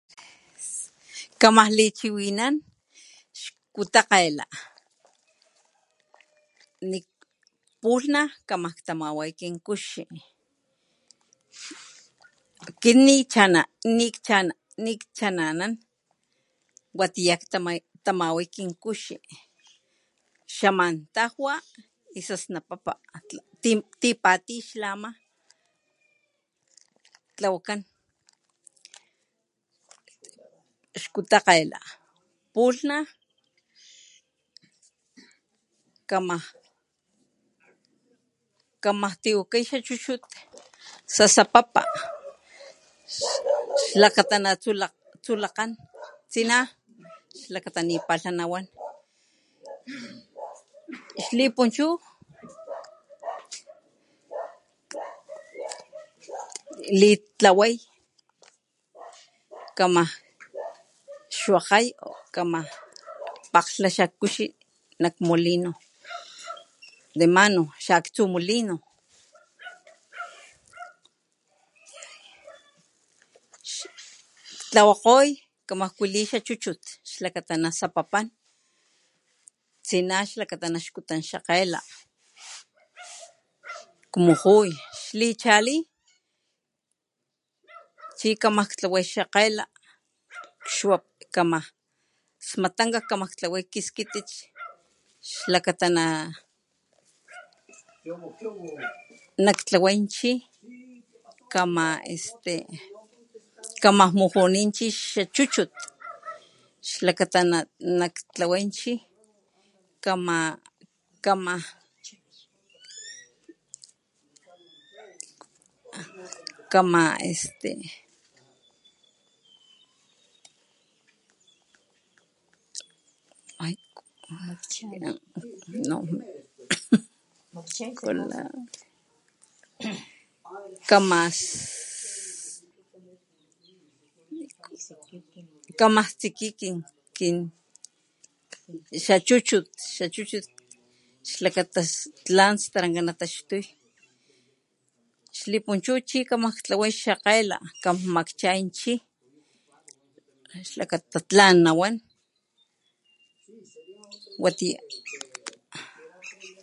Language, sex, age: Papantla Totonac, male, 60-69